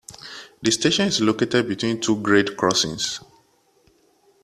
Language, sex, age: English, male, 30-39